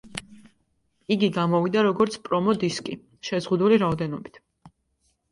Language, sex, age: Georgian, female, 19-29